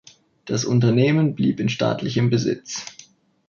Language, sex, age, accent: German, male, 19-29, Deutschland Deutsch